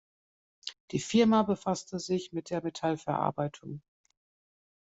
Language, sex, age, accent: German, male, 40-49, Deutschland Deutsch